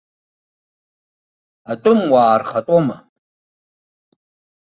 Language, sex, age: Abkhazian, male, 50-59